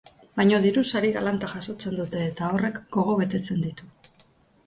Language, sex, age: Basque, female, 50-59